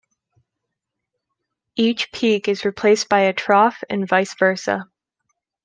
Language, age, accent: English, 19-29, United States English